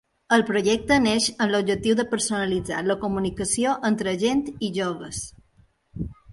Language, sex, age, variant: Catalan, female, 30-39, Balear